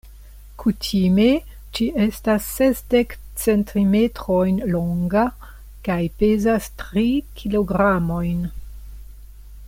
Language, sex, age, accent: Esperanto, female, 60-69, Internacia